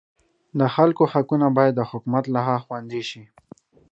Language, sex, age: Pashto, male, under 19